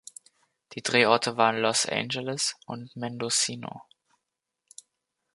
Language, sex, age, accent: German, male, 19-29, Deutschland Deutsch